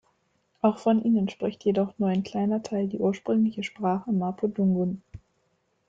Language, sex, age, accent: German, female, 19-29, Deutschland Deutsch